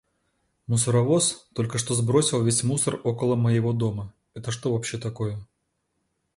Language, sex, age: Russian, male, 40-49